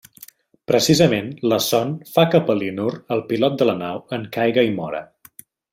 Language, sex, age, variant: Catalan, male, 19-29, Central